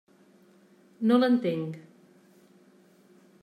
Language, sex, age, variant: Catalan, female, 40-49, Central